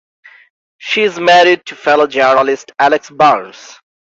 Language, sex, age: English, male, 19-29